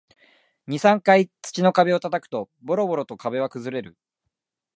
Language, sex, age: Japanese, male, 19-29